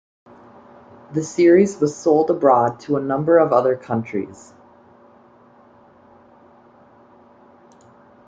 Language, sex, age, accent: English, male, under 19, United States English